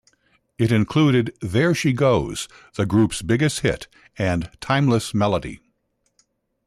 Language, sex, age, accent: English, male, 60-69, United States English